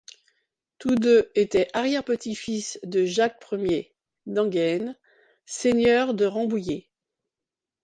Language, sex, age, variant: French, female, 50-59, Français de métropole